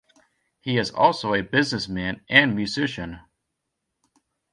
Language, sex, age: English, male, 19-29